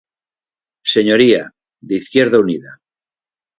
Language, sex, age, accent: Galician, male, 50-59, Normativo (estándar)